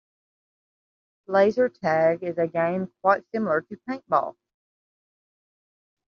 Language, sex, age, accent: English, female, 30-39, United States English